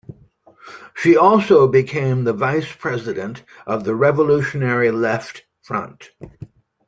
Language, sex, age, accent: English, male, 60-69, United States English